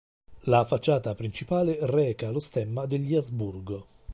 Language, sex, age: Italian, male, 50-59